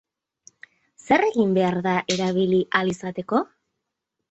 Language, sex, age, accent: Basque, female, 19-29, Nafar-lapurtarra edo Zuberotarra (Lapurdi, Nafarroa Beherea, Zuberoa)